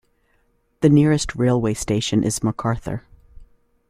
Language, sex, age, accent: English, female, 50-59, United States English